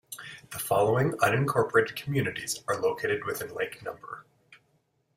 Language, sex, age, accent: English, male, 30-39, Canadian English